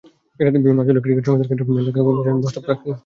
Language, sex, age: Bengali, male, 19-29